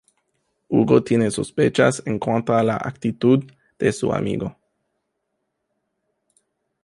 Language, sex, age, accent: Spanish, male, 19-29, América central